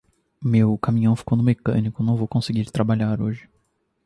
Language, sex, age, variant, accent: Portuguese, male, 19-29, Portuguese (Brasil), Paulista